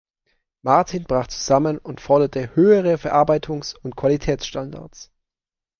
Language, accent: German, Deutschland Deutsch